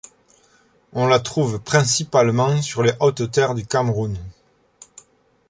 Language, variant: French, Français de métropole